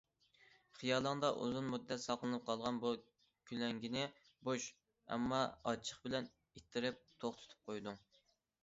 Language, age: Uyghur, 19-29